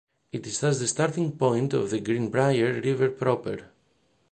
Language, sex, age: English, male, 40-49